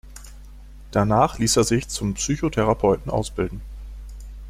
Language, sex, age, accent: German, male, 40-49, Deutschland Deutsch